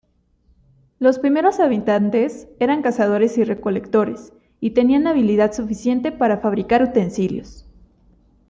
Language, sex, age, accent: Spanish, female, 19-29, México